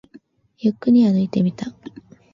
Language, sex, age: Japanese, female, 19-29